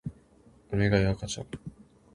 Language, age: Japanese, 19-29